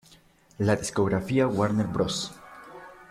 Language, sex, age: Spanish, male, 19-29